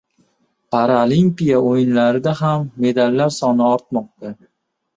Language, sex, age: Uzbek, male, 19-29